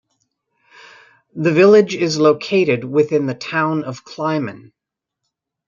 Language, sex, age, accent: English, female, 50-59, Canadian English